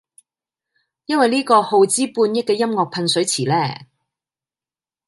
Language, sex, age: Cantonese, female, 40-49